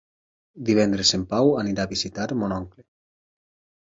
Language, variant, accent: Catalan, Valencià central, valencià